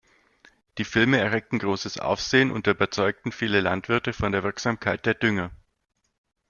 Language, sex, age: German, male, 30-39